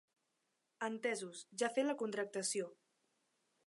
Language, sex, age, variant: Catalan, female, under 19, Central